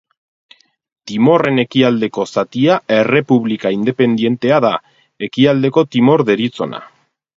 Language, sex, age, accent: Basque, male, 30-39, Erdialdekoa edo Nafarra (Gipuzkoa, Nafarroa)